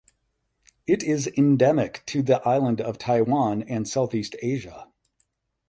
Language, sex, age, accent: English, male, 40-49, United States English; Midwestern